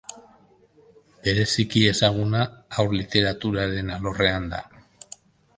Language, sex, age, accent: Basque, male, 50-59, Mendebalekoa (Araba, Bizkaia, Gipuzkoako mendebaleko herri batzuk)